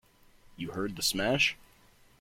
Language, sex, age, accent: English, male, 19-29, United States English